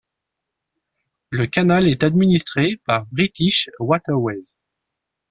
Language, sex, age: French, male, 40-49